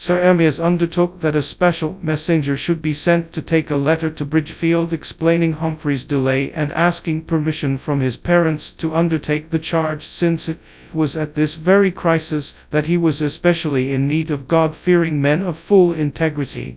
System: TTS, FastPitch